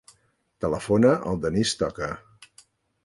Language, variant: Catalan, Central